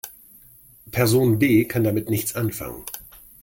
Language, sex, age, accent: German, male, 50-59, Deutschland Deutsch